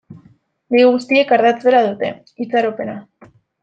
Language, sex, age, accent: Basque, female, 19-29, Mendebalekoa (Araba, Bizkaia, Gipuzkoako mendebaleko herri batzuk)